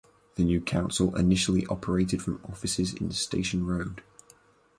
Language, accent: English, England English